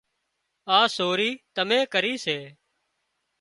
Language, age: Wadiyara Koli, 40-49